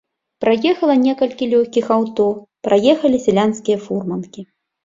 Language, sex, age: Belarusian, female, 30-39